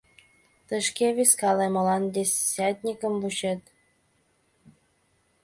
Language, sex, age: Mari, female, 19-29